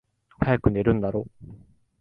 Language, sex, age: Japanese, male, 19-29